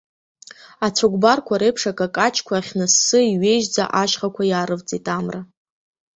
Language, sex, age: Abkhazian, female, under 19